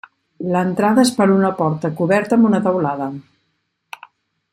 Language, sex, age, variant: Catalan, female, 50-59, Central